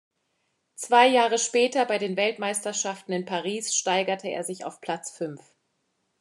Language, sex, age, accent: German, female, 40-49, Deutschland Deutsch